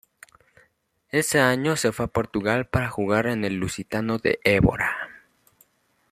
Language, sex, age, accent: Spanish, male, under 19, México